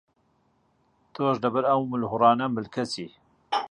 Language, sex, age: Central Kurdish, male, 40-49